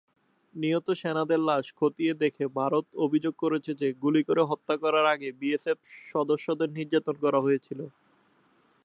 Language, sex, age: Bengali, male, 19-29